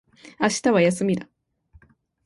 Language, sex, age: Japanese, female, 19-29